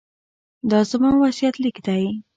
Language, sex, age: Pashto, female, 40-49